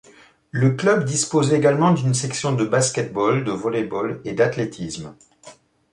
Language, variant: French, Français de métropole